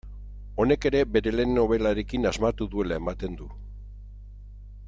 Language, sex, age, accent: Basque, male, 50-59, Erdialdekoa edo Nafarra (Gipuzkoa, Nafarroa)